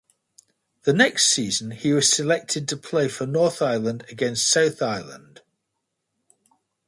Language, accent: English, Scottish English